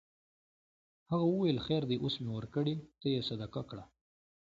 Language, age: Pashto, 19-29